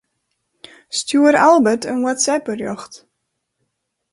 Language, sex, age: Western Frisian, female, 30-39